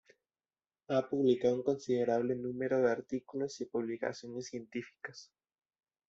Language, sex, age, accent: Spanish, male, 19-29, México